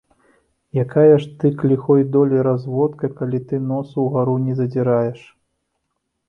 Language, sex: Belarusian, male